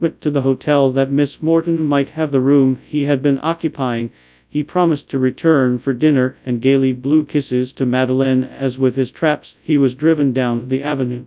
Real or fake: fake